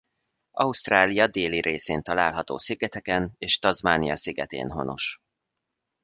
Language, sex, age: Hungarian, male, 40-49